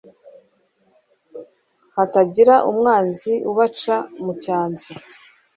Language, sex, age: Kinyarwanda, female, 30-39